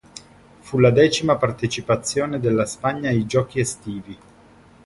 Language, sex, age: Italian, male, 30-39